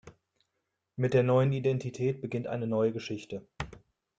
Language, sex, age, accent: German, male, 30-39, Deutschland Deutsch